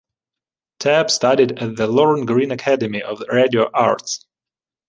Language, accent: English, United States English